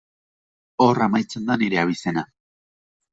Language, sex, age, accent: Basque, male, 30-39, Mendebalekoa (Araba, Bizkaia, Gipuzkoako mendebaleko herri batzuk)